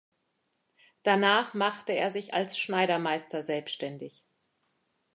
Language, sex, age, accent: German, female, 40-49, Deutschland Deutsch